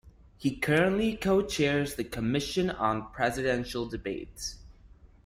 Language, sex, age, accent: English, male, 19-29, United States English